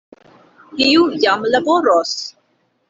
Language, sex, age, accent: Esperanto, female, 19-29, Internacia